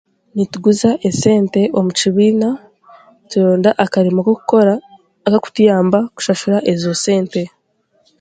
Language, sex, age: Chiga, female, 19-29